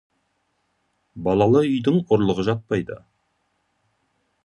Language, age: Kazakh, 40-49